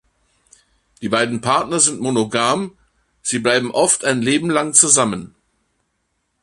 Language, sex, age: German, male, 60-69